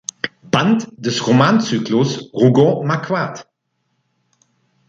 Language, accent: German, Deutschland Deutsch